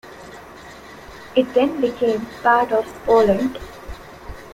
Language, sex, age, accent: English, female, 19-29, India and South Asia (India, Pakistan, Sri Lanka)